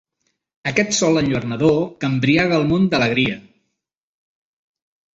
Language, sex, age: Catalan, male, 50-59